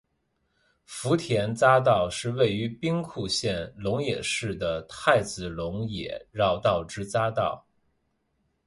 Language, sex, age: Chinese, male, 19-29